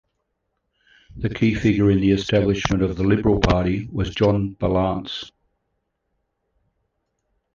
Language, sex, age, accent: English, male, 60-69, Australian English